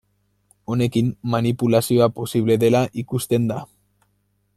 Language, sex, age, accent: Basque, male, 19-29, Mendebalekoa (Araba, Bizkaia, Gipuzkoako mendebaleko herri batzuk)